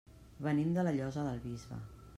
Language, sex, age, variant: Catalan, female, 40-49, Central